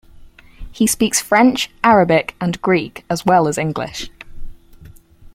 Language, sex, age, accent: English, female, 19-29, England English; New Zealand English